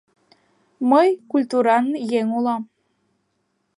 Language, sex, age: Mari, female, under 19